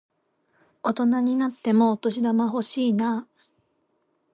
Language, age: Japanese, 19-29